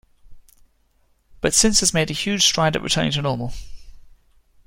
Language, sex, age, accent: English, male, 30-39, England English